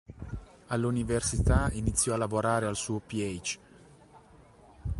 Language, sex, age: Italian, male, 40-49